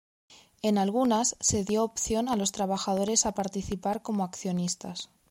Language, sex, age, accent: Spanish, male, 30-39, España: Centro-Sur peninsular (Madrid, Toledo, Castilla-La Mancha)